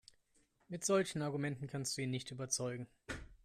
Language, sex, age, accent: German, male, 30-39, Deutschland Deutsch